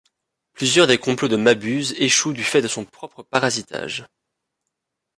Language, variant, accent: French, Français d'Europe, Français de Belgique